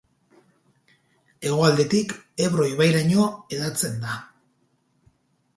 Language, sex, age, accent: Basque, male, 40-49, Mendebalekoa (Araba, Bizkaia, Gipuzkoako mendebaleko herri batzuk)